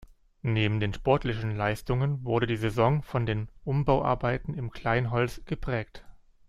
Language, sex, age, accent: German, male, 30-39, Deutschland Deutsch